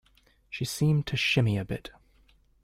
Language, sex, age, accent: English, male, 19-29, Canadian English